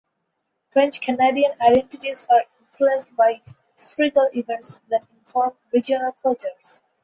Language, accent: English, India and South Asia (India, Pakistan, Sri Lanka); bangladesh